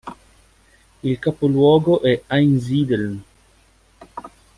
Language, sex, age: Italian, male, 40-49